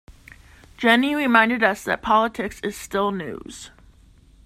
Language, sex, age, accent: English, female, 30-39, United States English